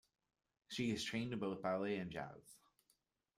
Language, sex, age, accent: English, male, 19-29, Canadian English